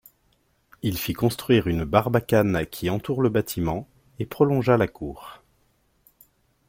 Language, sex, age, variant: French, male, 40-49, Français de métropole